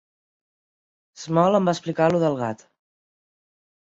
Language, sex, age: Catalan, female, 30-39